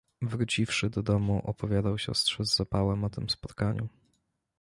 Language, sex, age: Polish, male, 19-29